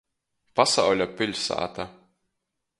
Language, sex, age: Latgalian, male, 19-29